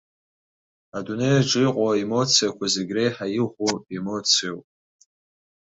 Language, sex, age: Abkhazian, male, under 19